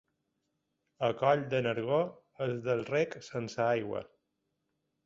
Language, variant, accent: Catalan, Balear, balear